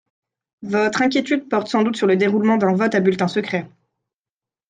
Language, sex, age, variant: French, female, 19-29, Français de métropole